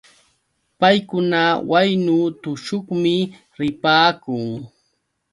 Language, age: Yauyos Quechua, 30-39